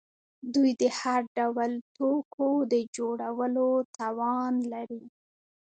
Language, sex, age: Pashto, female, 19-29